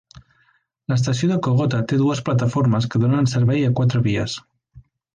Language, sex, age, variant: Catalan, male, 19-29, Central